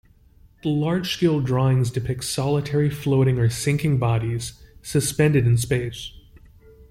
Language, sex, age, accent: English, male, 30-39, United States English